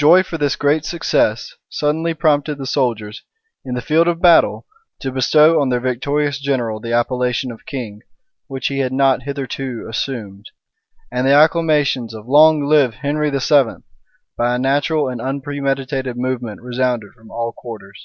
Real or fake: real